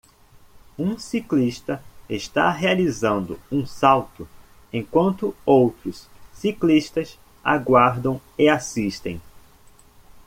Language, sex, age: Portuguese, male, 30-39